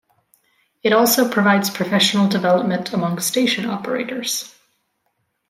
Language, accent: English, Canadian English